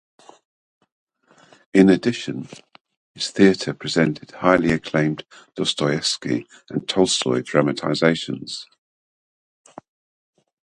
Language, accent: English, England English